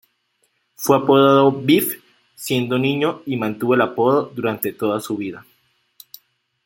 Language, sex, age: Spanish, male, 19-29